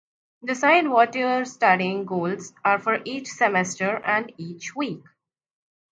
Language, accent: English, India and South Asia (India, Pakistan, Sri Lanka)